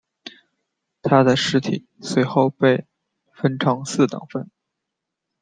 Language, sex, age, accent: Chinese, male, 19-29, 出生地：河北省